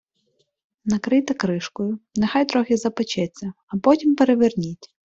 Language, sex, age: Ukrainian, female, 19-29